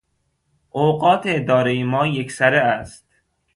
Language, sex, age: Persian, male, 19-29